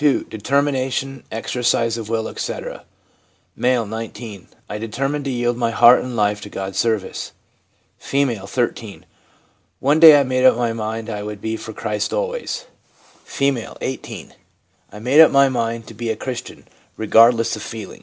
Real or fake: real